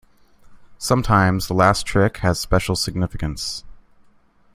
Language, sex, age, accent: English, male, 19-29, United States English